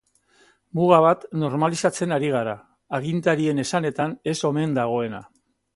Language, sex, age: Basque, male, 60-69